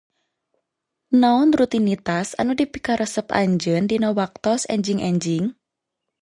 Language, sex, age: Sundanese, female, 19-29